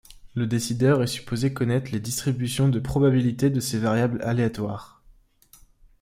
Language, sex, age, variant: French, male, 19-29, Français de métropole